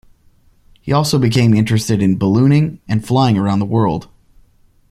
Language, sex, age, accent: English, male, 30-39, United States English